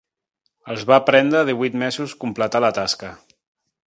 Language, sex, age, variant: Catalan, male, 30-39, Central